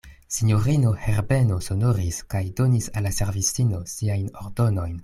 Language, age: Esperanto, 19-29